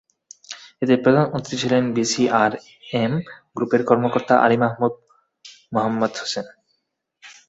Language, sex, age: Bengali, male, 19-29